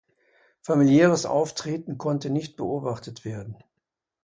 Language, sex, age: German, male, 60-69